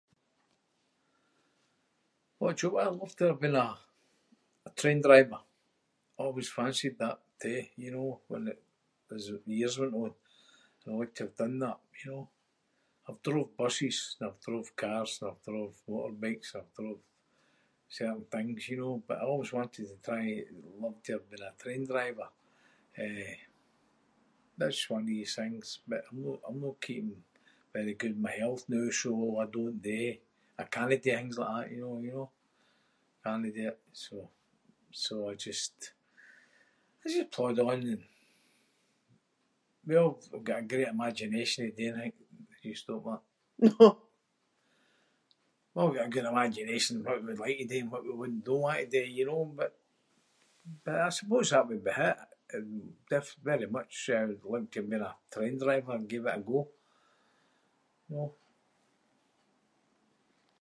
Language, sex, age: Scots, male, 60-69